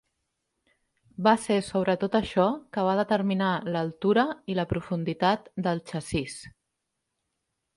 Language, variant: Catalan, Central